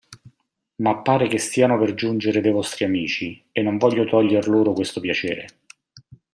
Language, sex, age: Italian, male, 40-49